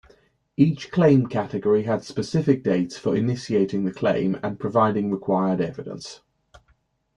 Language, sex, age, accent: English, male, 30-39, England English